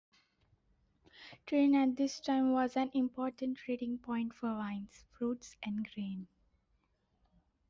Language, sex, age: English, female, under 19